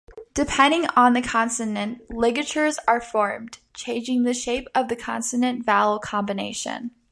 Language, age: English, 19-29